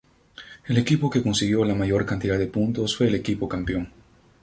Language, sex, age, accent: Spanish, male, 30-39, Andino-Pacífico: Colombia, Perú, Ecuador, oeste de Bolivia y Venezuela andina